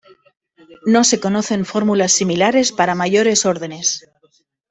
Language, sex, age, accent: Spanish, female, 50-59, España: Centro-Sur peninsular (Madrid, Toledo, Castilla-La Mancha)